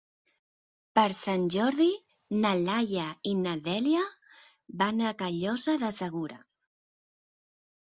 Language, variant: Catalan, Central